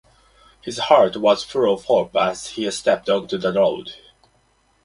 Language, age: Japanese, 19-29